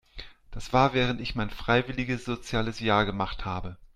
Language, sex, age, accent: German, male, 40-49, Deutschland Deutsch